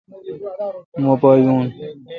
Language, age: Kalkoti, 19-29